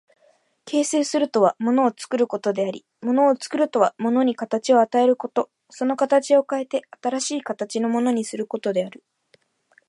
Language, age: Japanese, 19-29